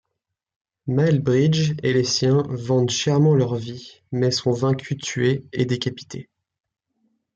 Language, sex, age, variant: French, male, 19-29, Français de métropole